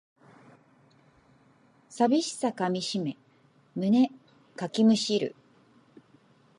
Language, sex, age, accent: Japanese, female, 40-49, 標準語